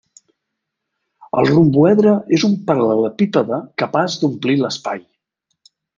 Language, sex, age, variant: Catalan, male, 60-69, Central